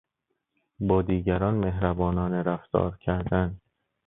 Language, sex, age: Persian, male, 19-29